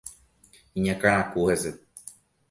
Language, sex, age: Guarani, male, 19-29